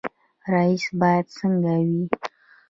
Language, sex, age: Pashto, female, 19-29